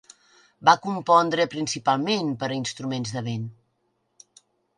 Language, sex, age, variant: Catalan, female, 50-59, Central